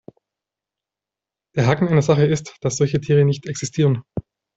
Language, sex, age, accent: German, male, 30-39, Deutschland Deutsch